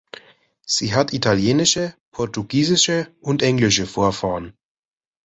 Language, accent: German, Deutschland Deutsch